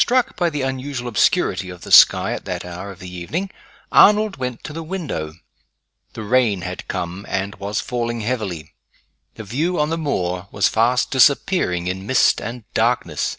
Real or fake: real